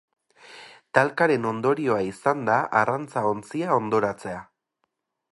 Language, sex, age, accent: Basque, male, 30-39, Erdialdekoa edo Nafarra (Gipuzkoa, Nafarroa)